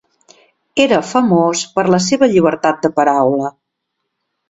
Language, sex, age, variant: Catalan, female, 60-69, Central